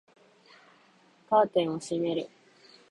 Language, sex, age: Japanese, female, under 19